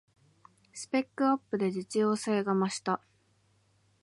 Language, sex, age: Japanese, female, 19-29